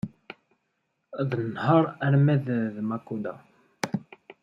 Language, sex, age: Kabyle, male, 19-29